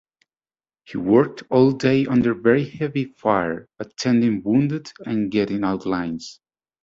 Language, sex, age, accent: English, male, 40-49, United States English